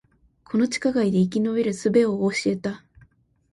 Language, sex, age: Japanese, female, 19-29